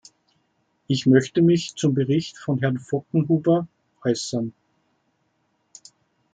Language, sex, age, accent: German, male, 40-49, Österreichisches Deutsch